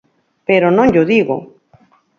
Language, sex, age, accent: Galician, female, 50-59, Normativo (estándar)